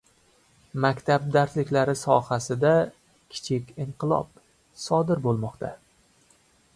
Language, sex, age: Uzbek, male, 19-29